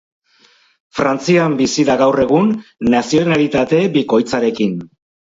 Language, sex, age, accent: Basque, male, 60-69, Mendebalekoa (Araba, Bizkaia, Gipuzkoako mendebaleko herri batzuk)